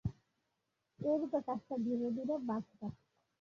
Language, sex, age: Bengali, female, 19-29